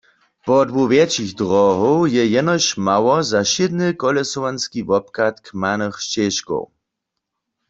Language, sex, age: Upper Sorbian, male, 40-49